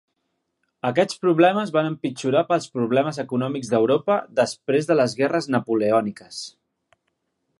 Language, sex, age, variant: Catalan, male, 30-39, Central